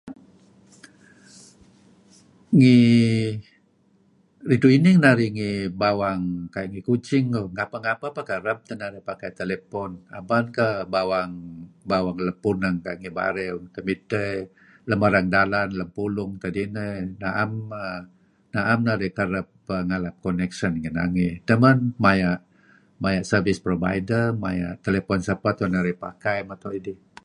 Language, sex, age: Kelabit, male, 70-79